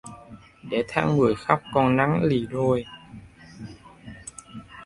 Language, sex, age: Vietnamese, male, 19-29